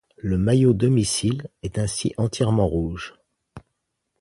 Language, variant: French, Français de métropole